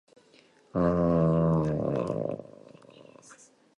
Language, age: English, 19-29